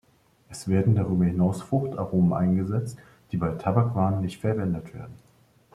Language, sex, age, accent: German, male, 30-39, Deutschland Deutsch